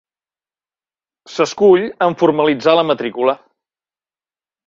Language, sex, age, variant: Catalan, male, 60-69, Central